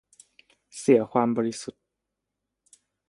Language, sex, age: Thai, male, 19-29